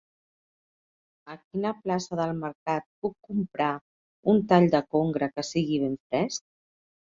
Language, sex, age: Catalan, female, 50-59